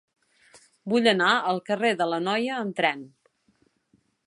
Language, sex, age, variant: Catalan, female, 40-49, Nord-Occidental